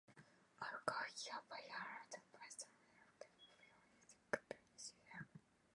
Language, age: English, 19-29